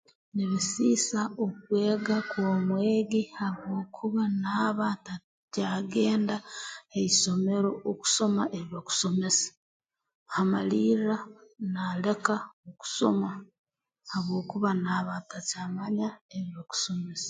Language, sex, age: Tooro, female, 19-29